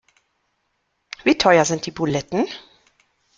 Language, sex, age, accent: German, female, 40-49, Deutschland Deutsch